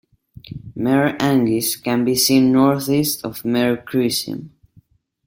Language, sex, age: English, male, under 19